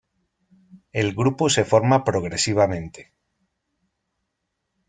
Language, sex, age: Spanish, male, 40-49